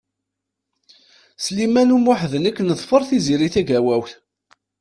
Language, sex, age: Kabyle, male, 30-39